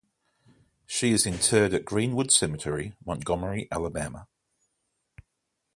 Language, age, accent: English, 40-49, Australian English